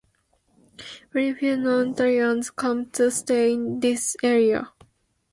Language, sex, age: English, female, 19-29